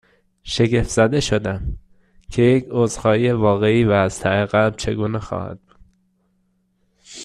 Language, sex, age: Persian, male, 19-29